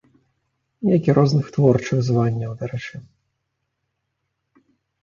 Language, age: Belarusian, 40-49